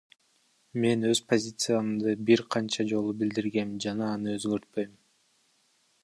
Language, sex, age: Kyrgyz, male, 19-29